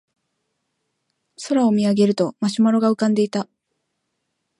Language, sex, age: Japanese, female, 19-29